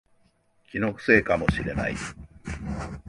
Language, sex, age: Japanese, male, 50-59